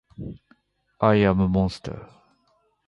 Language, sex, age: Japanese, male, 50-59